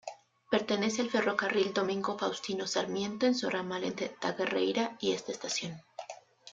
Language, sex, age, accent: Spanish, female, 19-29, México